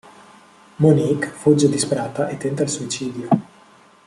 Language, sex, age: Italian, male, 19-29